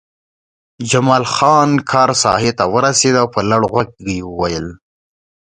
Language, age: Pashto, 19-29